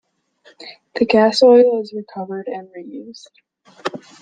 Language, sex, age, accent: English, female, under 19, United States English